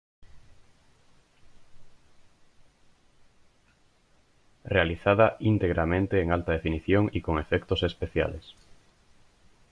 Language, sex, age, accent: Spanish, male, 19-29, España: Norte peninsular (Asturias, Castilla y León, Cantabria, País Vasco, Navarra, Aragón, La Rioja, Guadalajara, Cuenca)